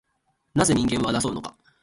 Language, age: Japanese, 19-29